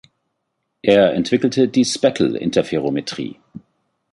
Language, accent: German, Deutschland Deutsch